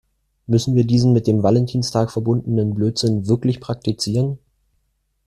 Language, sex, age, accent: German, male, 19-29, Deutschland Deutsch